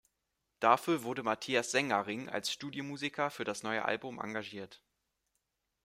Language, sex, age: German, male, 19-29